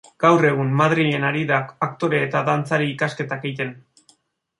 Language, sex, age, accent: Basque, male, 30-39, Erdialdekoa edo Nafarra (Gipuzkoa, Nafarroa)